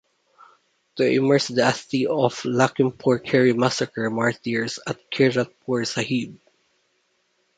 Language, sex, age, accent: English, male, 30-39, Filipino